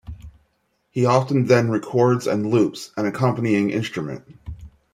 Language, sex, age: English, male, 40-49